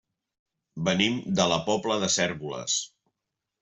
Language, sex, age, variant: Catalan, male, 50-59, Central